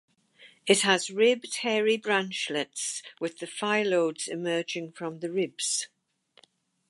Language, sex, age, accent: English, female, 80-89, England English